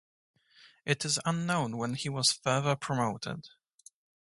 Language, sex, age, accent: English, male, 19-29, England English